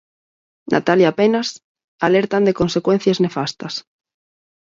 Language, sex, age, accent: Galician, female, 30-39, Normativo (estándar)